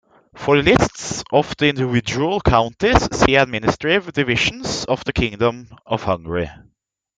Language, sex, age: English, male, 19-29